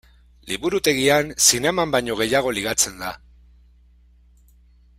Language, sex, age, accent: Basque, male, 30-39, Mendebalekoa (Araba, Bizkaia, Gipuzkoako mendebaleko herri batzuk)